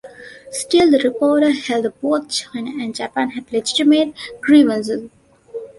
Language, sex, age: English, female, 19-29